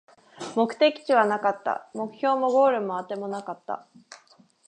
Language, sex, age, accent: Japanese, female, 19-29, 関東